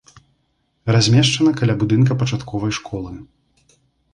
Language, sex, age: Belarusian, male, 19-29